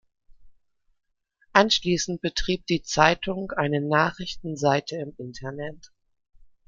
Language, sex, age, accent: German, female, 30-39, Deutschland Deutsch